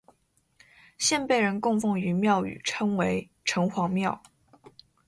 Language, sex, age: Chinese, female, 19-29